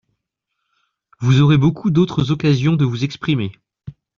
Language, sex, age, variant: French, male, 30-39, Français de métropole